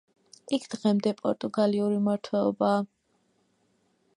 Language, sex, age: Georgian, female, 19-29